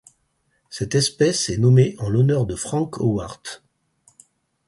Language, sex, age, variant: French, male, 60-69, Français de métropole